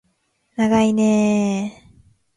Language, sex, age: Japanese, female, 19-29